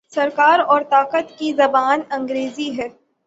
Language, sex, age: Urdu, female, 19-29